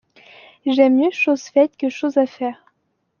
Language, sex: French, female